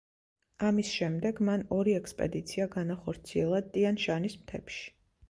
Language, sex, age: Georgian, female, 30-39